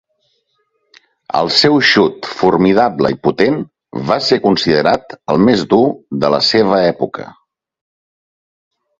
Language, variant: Catalan, Central